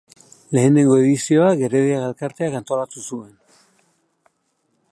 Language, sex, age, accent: Basque, male, 50-59, Mendebalekoa (Araba, Bizkaia, Gipuzkoako mendebaleko herri batzuk)